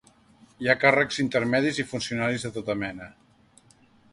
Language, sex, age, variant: Catalan, male, 50-59, Central